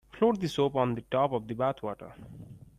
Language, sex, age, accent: English, male, 19-29, India and South Asia (India, Pakistan, Sri Lanka)